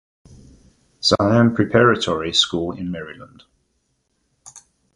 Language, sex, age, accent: English, male, 40-49, Southern African (South Africa, Zimbabwe, Namibia)